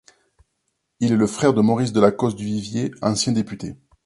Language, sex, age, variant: French, male, 40-49, Français de métropole